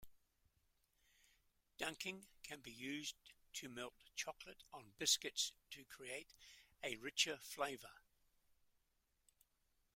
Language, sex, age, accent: English, male, 80-89, New Zealand English